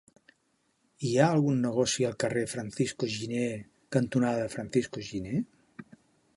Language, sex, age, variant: Catalan, male, 70-79, Central